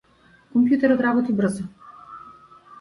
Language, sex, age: Macedonian, female, 40-49